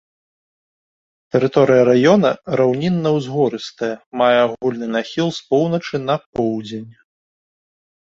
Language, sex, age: Belarusian, male, 19-29